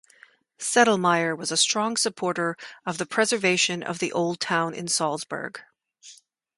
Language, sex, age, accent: English, female, 50-59, United States English